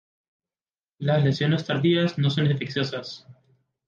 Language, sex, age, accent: Spanish, male, 19-29, América central